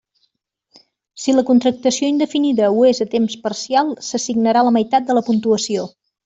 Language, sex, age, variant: Catalan, female, 40-49, Central